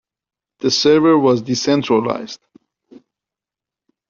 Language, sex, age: English, male, 40-49